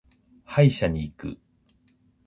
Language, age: Japanese, 40-49